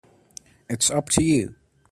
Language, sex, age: English, male, under 19